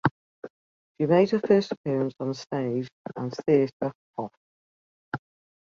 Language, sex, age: English, male, 50-59